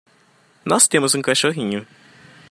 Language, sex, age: Portuguese, male, 19-29